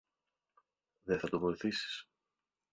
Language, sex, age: Greek, male, 30-39